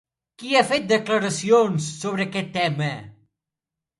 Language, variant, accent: Catalan, Central, central